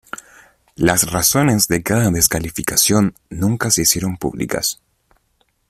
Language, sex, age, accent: Spanish, male, 19-29, Chileno: Chile, Cuyo